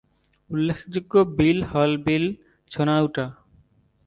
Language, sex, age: Bengali, male, 19-29